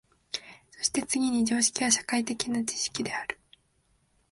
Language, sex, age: Japanese, female, 19-29